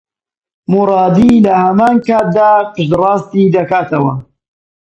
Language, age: Central Kurdish, 30-39